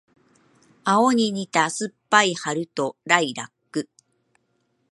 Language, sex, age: Japanese, female, 50-59